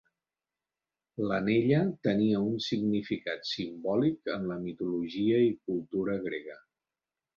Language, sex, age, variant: Catalan, male, 50-59, Central